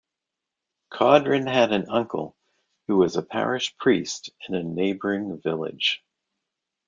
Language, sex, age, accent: English, male, 60-69, United States English